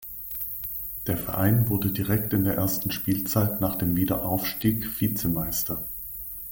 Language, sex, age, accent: German, male, 40-49, Deutschland Deutsch